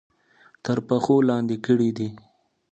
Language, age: Pashto, 19-29